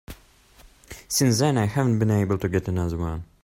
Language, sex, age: English, male, under 19